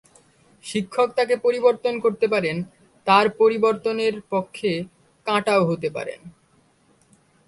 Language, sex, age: Bengali, male, under 19